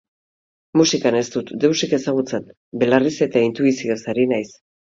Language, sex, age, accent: Basque, female, 40-49, Mendebalekoa (Araba, Bizkaia, Gipuzkoako mendebaleko herri batzuk)